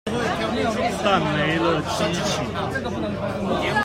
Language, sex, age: Chinese, male, 30-39